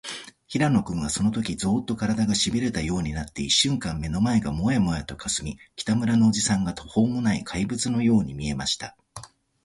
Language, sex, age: Japanese, male, 30-39